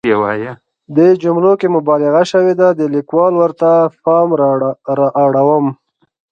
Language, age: Pashto, 19-29